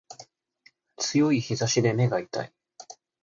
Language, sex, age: Japanese, male, 19-29